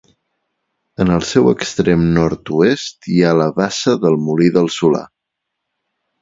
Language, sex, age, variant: Catalan, male, 40-49, Central